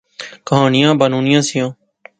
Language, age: Pahari-Potwari, 19-29